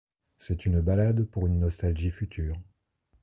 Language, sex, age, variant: French, male, 50-59, Français de métropole